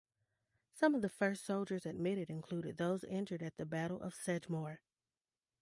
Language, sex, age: English, female, 30-39